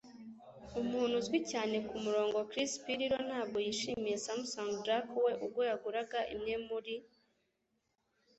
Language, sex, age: Kinyarwanda, female, under 19